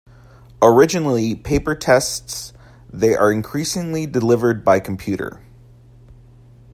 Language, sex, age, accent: English, male, 19-29, United States English